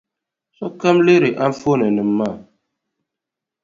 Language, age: Dagbani, 30-39